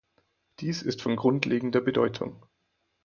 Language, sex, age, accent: German, male, 19-29, Deutschland Deutsch; Österreichisches Deutsch